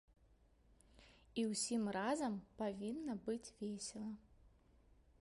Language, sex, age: Belarusian, female, 19-29